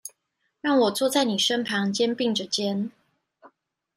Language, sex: Chinese, female